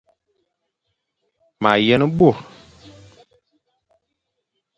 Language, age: Fang, 40-49